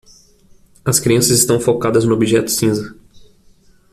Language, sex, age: Portuguese, male, 19-29